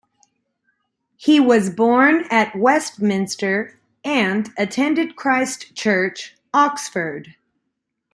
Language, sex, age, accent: English, female, 40-49, United States English